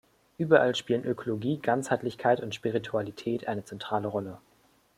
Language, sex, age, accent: German, male, 19-29, Deutschland Deutsch